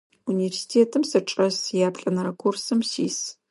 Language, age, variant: Adyghe, 40-49, Адыгабзэ (Кирил, пстэумэ зэдыряе)